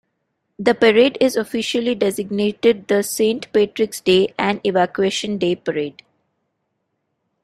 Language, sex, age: English, female, 19-29